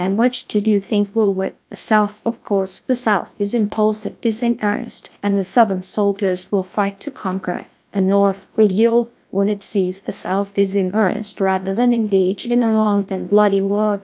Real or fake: fake